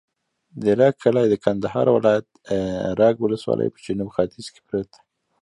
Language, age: Pashto, 30-39